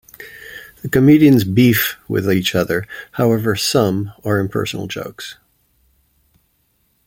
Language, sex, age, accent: English, male, 50-59, Canadian English